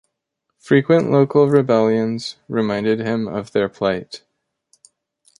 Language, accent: English, United States English